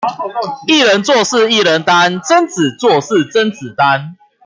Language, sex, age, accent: Chinese, male, 19-29, 出生地：新北市